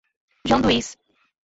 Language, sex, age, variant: Portuguese, female, 19-29, Portuguese (Brasil)